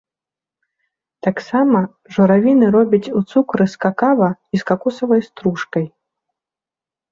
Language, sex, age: Belarusian, female, 19-29